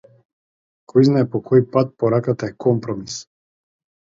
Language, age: Macedonian, 40-49